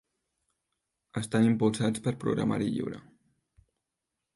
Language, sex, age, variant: Catalan, male, 19-29, Central